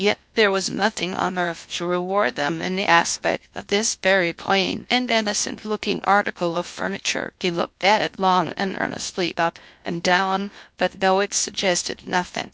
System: TTS, GlowTTS